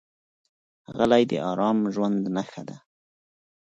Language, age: Pashto, 30-39